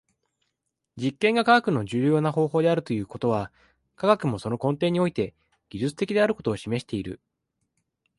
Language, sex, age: Japanese, male, 19-29